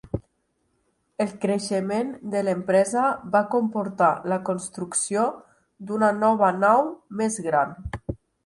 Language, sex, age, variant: Catalan, female, 19-29, Nord-Occidental